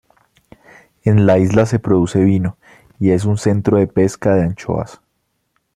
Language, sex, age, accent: Spanish, male, 19-29, Andino-Pacífico: Colombia, Perú, Ecuador, oeste de Bolivia y Venezuela andina